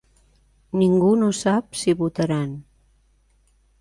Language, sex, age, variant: Catalan, female, 50-59, Central